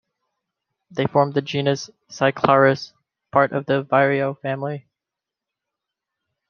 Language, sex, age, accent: English, male, 19-29, United States English